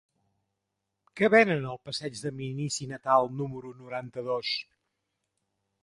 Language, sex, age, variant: Catalan, male, 50-59, Central